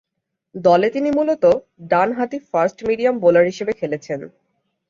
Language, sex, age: Bengali, female, 19-29